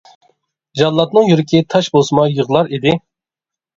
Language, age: Uyghur, 19-29